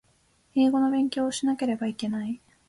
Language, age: Japanese, 19-29